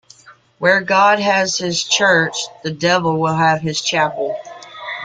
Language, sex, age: English, female, 30-39